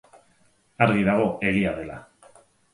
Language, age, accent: Basque, 40-49, Mendebalekoa (Araba, Bizkaia, Gipuzkoako mendebaleko herri batzuk)